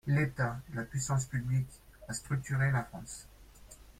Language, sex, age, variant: French, male, 40-49, Français de métropole